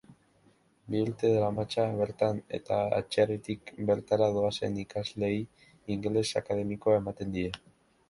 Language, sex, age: Basque, male, under 19